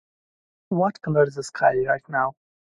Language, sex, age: English, male, 19-29